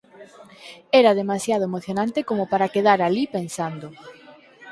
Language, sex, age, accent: Galician, female, under 19, Normativo (estándar)